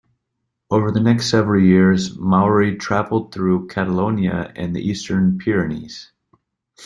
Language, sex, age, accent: English, male, 30-39, United States English